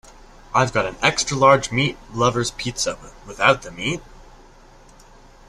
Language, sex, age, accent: English, male, under 19, United States English